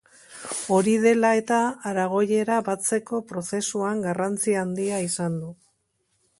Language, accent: Basque, Mendebalekoa (Araba, Bizkaia, Gipuzkoako mendebaleko herri batzuk)